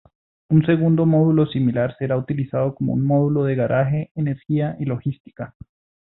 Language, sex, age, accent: Spanish, male, 30-39, Andino-Pacífico: Colombia, Perú, Ecuador, oeste de Bolivia y Venezuela andina